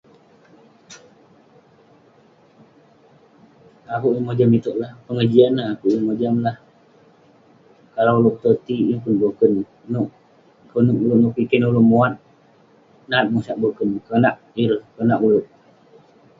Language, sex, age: Western Penan, male, 19-29